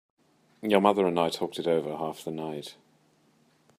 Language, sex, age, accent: English, male, 40-49, England English